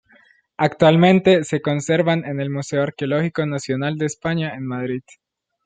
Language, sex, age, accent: Spanish, male, under 19, Caribe: Cuba, Venezuela, Puerto Rico, República Dominicana, Panamá, Colombia caribeña, México caribeño, Costa del golfo de México